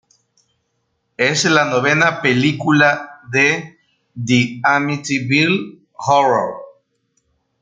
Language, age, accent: Spanish, 40-49, Andino-Pacífico: Colombia, Perú, Ecuador, oeste de Bolivia y Venezuela andina